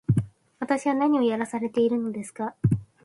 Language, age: Japanese, 19-29